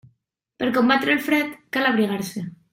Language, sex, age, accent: Catalan, female, 19-29, valencià